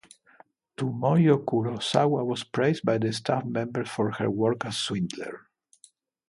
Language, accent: English, England English